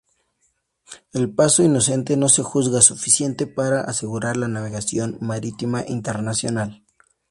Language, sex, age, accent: Spanish, male, 19-29, México